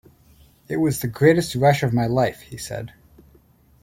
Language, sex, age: English, male, 19-29